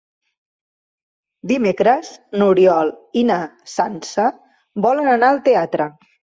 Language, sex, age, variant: Catalan, female, 30-39, Central